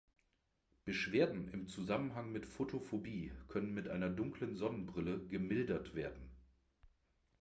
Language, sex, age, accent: German, male, 30-39, Deutschland Deutsch